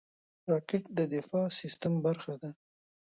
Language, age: Pashto, 19-29